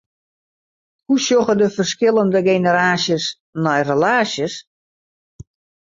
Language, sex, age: Western Frisian, female, 50-59